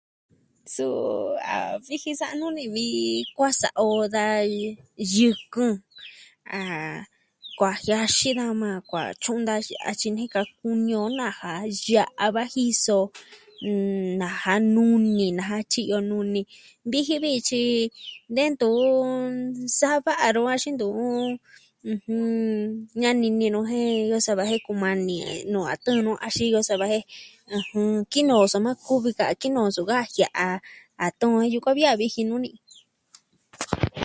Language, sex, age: Southwestern Tlaxiaco Mixtec, female, 19-29